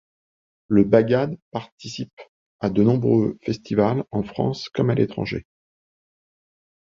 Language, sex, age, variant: French, male, 50-59, Français de métropole